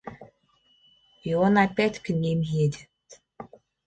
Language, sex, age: Russian, female, 19-29